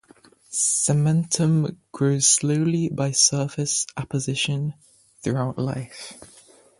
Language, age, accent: English, 19-29, England English